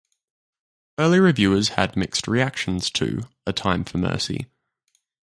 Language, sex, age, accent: English, male, under 19, Australian English